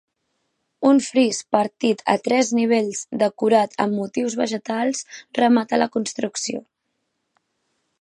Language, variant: Catalan, Central